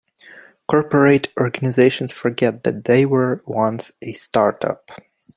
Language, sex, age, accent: English, male, under 19, Canadian English